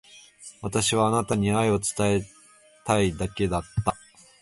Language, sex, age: Japanese, male, 19-29